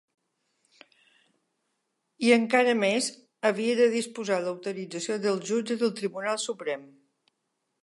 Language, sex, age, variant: Catalan, female, 60-69, Balear